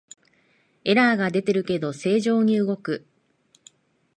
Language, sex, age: Japanese, female, 30-39